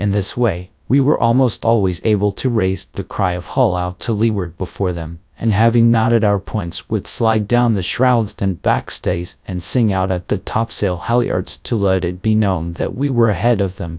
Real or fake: fake